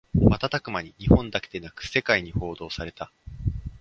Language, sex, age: Japanese, male, 19-29